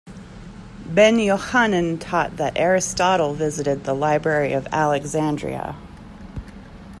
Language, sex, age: English, female, 30-39